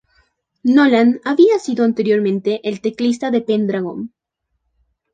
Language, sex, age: Spanish, female, 19-29